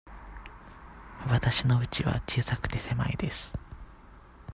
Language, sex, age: Japanese, male, 19-29